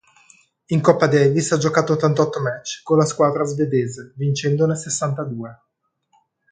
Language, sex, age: Italian, male, 40-49